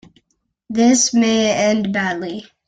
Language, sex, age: English, male, under 19